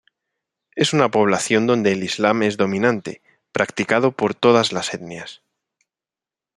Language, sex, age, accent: Spanish, male, 30-39, España: Centro-Sur peninsular (Madrid, Toledo, Castilla-La Mancha)